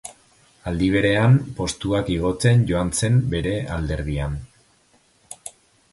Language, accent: Basque, Erdialdekoa edo Nafarra (Gipuzkoa, Nafarroa)